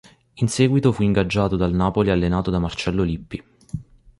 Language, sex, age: Italian, male, 19-29